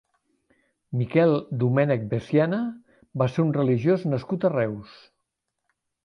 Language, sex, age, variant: Catalan, male, 70-79, Central